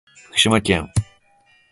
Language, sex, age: Japanese, male, 19-29